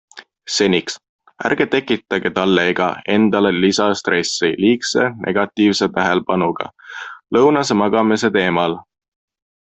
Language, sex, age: Estonian, male, 19-29